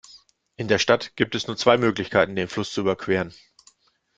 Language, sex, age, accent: German, male, 40-49, Deutschland Deutsch